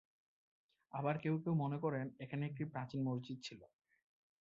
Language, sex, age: Bengali, male, 19-29